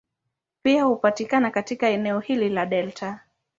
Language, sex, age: Swahili, female, 19-29